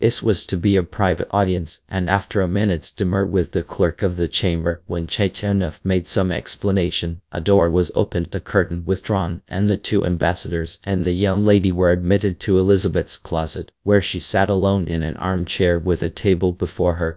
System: TTS, GradTTS